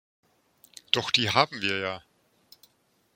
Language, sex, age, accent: German, male, 40-49, Deutschland Deutsch